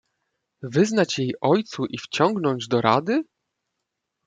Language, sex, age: Polish, male, 19-29